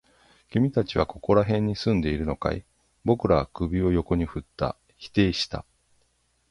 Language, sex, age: Japanese, male, 40-49